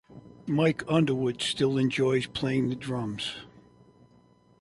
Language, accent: English, United States English